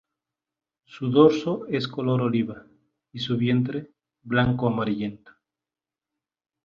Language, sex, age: Spanish, male, 40-49